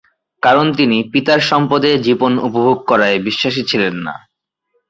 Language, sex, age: Bengali, male, 19-29